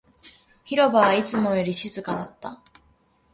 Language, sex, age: Japanese, female, 19-29